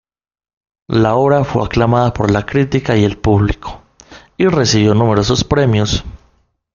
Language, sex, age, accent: Spanish, male, 19-29, Caribe: Cuba, Venezuela, Puerto Rico, República Dominicana, Panamá, Colombia caribeña, México caribeño, Costa del golfo de México